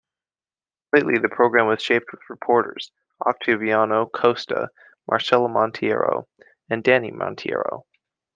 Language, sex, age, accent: English, male, 19-29, United States English